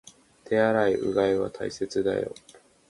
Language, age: Japanese, under 19